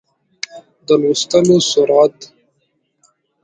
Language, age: Pashto, 19-29